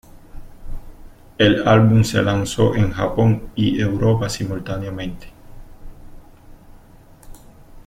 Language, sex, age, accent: Spanish, male, 30-39, Caribe: Cuba, Venezuela, Puerto Rico, República Dominicana, Panamá, Colombia caribeña, México caribeño, Costa del golfo de México